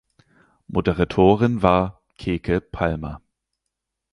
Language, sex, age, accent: German, male, 19-29, Deutschland Deutsch